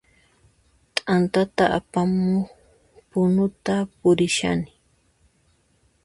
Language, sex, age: Puno Quechua, female, 19-29